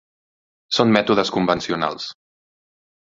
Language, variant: Catalan, Central